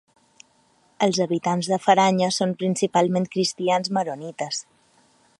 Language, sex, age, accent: Catalan, female, 30-39, balear; central